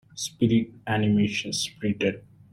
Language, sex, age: English, male, 30-39